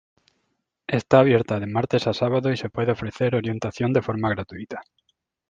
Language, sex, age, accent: Spanish, male, 30-39, España: Sur peninsular (Andalucia, Extremadura, Murcia)